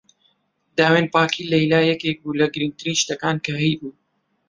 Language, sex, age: Central Kurdish, male, 19-29